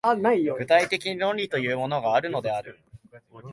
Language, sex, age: Japanese, male, 19-29